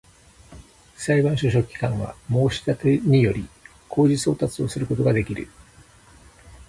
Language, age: Japanese, 60-69